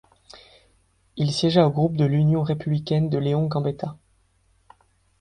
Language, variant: French, Français de métropole